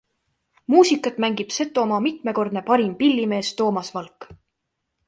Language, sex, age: Estonian, female, 19-29